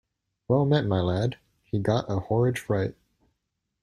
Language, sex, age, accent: English, male, 19-29, United States English